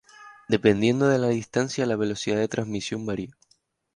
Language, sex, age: Spanish, male, 19-29